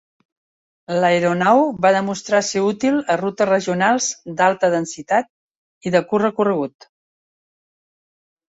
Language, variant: Catalan, Central